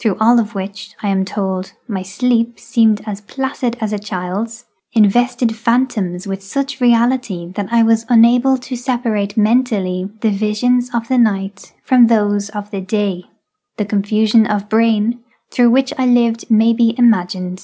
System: none